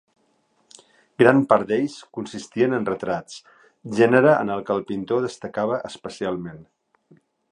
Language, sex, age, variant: Catalan, male, 50-59, Central